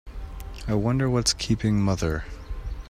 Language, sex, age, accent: English, male, 30-39, United States English